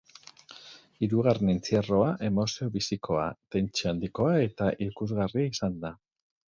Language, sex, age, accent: Basque, male, 40-49, Mendebalekoa (Araba, Bizkaia, Gipuzkoako mendebaleko herri batzuk)